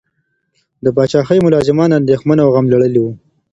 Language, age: Pashto, 19-29